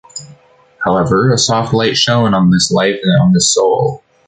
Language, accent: English, United States English